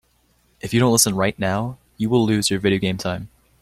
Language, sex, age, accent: English, male, 19-29, United States English